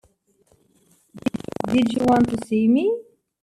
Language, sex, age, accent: English, female, 19-29, United States English